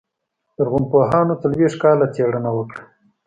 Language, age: Pashto, 40-49